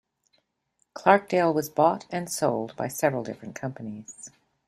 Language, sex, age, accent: English, female, 60-69, Canadian English